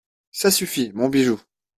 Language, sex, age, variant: French, male, 30-39, Français de métropole